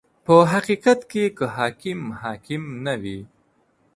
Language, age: Pashto, under 19